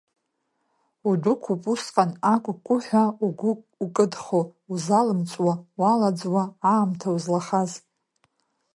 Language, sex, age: Abkhazian, female, 30-39